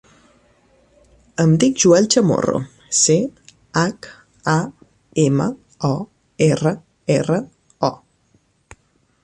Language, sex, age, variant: Catalan, female, 30-39, Central